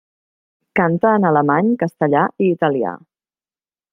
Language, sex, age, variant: Catalan, female, 40-49, Central